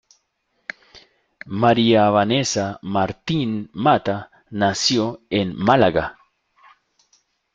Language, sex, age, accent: Spanish, male, 30-39, Andino-Pacífico: Colombia, Perú, Ecuador, oeste de Bolivia y Venezuela andina